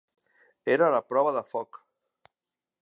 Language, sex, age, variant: Catalan, male, 40-49, Central